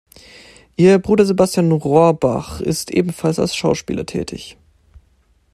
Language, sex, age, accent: German, male, 19-29, Deutschland Deutsch